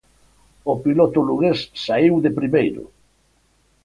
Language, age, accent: Galician, 70-79, Atlántico (seseo e gheada)